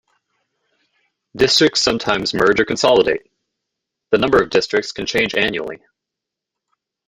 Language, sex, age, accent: English, male, 19-29, United States English